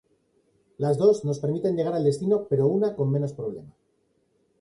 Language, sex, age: Spanish, male, 40-49